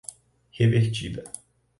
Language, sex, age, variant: Portuguese, male, 30-39, Portuguese (Brasil)